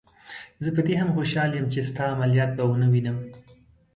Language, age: Pashto, 30-39